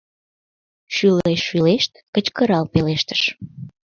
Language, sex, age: Mari, female, under 19